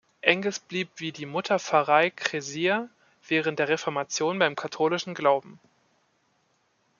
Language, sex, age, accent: German, male, 19-29, Deutschland Deutsch